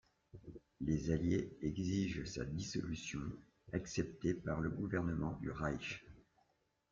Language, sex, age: French, male, 60-69